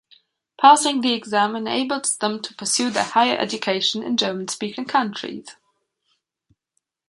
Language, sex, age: English, female, 19-29